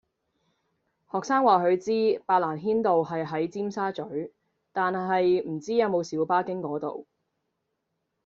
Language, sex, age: Cantonese, female, 19-29